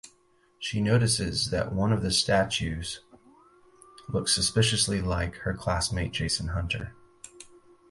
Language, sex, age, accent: English, male, 30-39, United States English